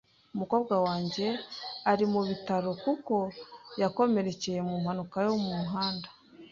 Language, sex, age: Kinyarwanda, female, 19-29